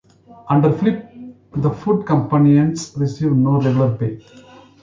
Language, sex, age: English, male, 40-49